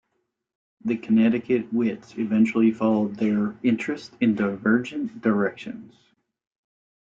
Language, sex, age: English, male, 40-49